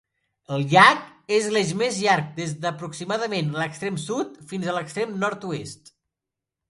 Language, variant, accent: Catalan, Central, central